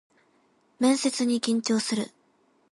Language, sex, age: Japanese, female, 19-29